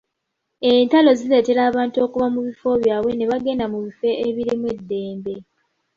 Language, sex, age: Ganda, female, 19-29